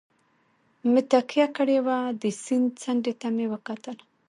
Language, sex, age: Pashto, female, 19-29